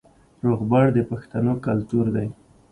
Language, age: Pashto, 30-39